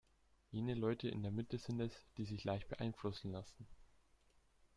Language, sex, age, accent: German, male, under 19, Österreichisches Deutsch